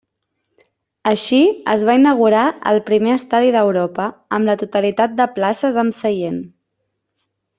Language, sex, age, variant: Catalan, female, 19-29, Central